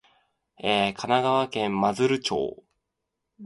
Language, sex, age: Japanese, male, 19-29